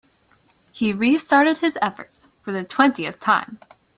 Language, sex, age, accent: English, female, 19-29, United States English